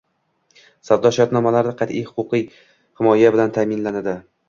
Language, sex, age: Uzbek, male, under 19